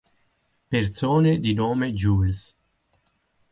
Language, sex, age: Italian, male, 50-59